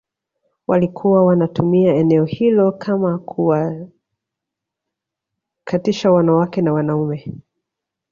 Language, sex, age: Swahili, female, 50-59